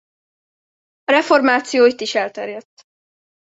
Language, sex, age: Hungarian, female, under 19